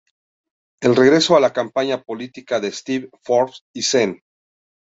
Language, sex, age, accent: Spanish, male, 40-49, México